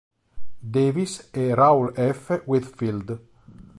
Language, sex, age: Italian, male, 50-59